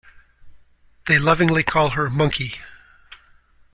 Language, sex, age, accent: English, male, 50-59, United States English